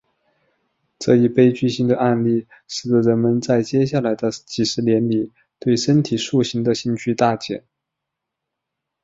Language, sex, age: Chinese, male, 30-39